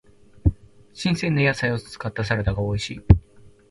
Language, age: Japanese, 19-29